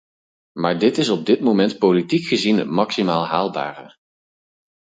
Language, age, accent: Dutch, 30-39, Nederlands Nederlands